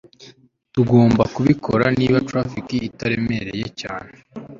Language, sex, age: Kinyarwanda, male, 19-29